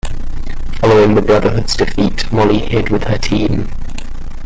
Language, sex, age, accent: English, male, 19-29, England English